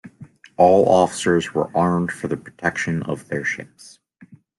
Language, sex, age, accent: English, male, 19-29, United States English